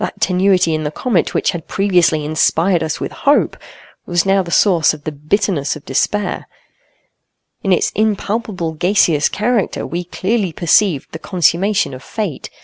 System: none